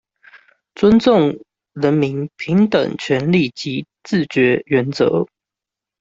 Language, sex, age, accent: Chinese, male, 19-29, 出生地：新北市